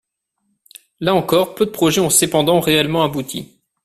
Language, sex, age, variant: French, male, 30-39, Français de métropole